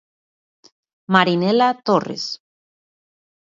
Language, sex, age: Galician, female, 40-49